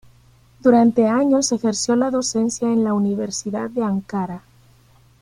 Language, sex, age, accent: Spanish, female, 30-39, América central